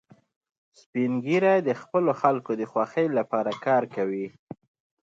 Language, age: Pashto, 30-39